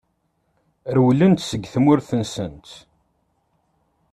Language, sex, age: Kabyle, male, 19-29